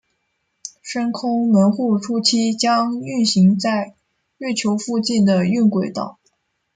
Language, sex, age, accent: Chinese, female, 19-29, 出生地：北京市